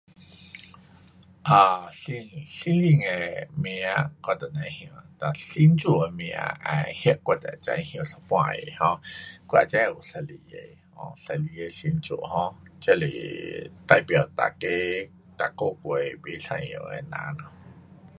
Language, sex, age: Pu-Xian Chinese, male, 50-59